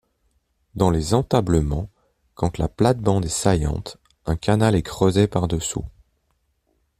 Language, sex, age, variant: French, male, 30-39, Français de métropole